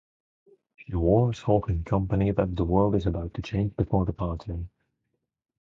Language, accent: English, England English